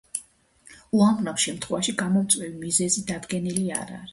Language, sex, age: Georgian, female, 60-69